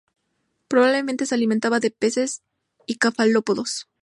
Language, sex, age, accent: Spanish, female, 19-29, México